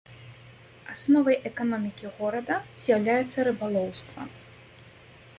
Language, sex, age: Belarusian, female, 30-39